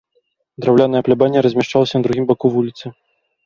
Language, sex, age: Belarusian, male, 19-29